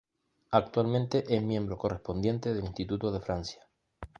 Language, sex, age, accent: Spanish, male, 30-39, España: Islas Canarias